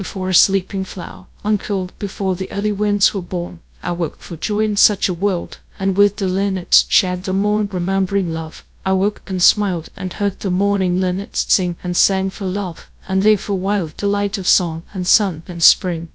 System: TTS, GradTTS